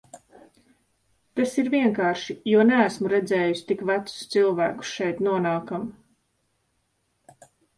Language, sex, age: Latvian, female, 40-49